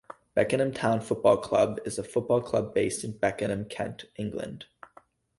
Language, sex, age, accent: English, male, 19-29, United States English